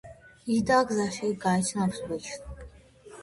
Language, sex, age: Georgian, female, under 19